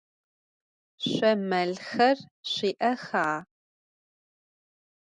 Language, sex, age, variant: Adyghe, female, 19-29, Адыгабзэ (Кирил, пстэумэ зэдыряе)